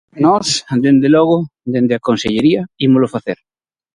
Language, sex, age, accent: Galician, male, 30-39, Oriental (común en zona oriental)